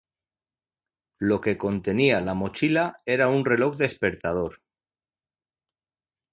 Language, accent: Spanish, España: Norte peninsular (Asturias, Castilla y León, Cantabria, País Vasco, Navarra, Aragón, La Rioja, Guadalajara, Cuenca)